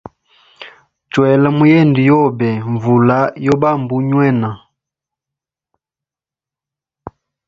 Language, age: Hemba, 19-29